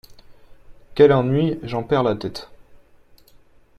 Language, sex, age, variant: French, male, 30-39, Français de métropole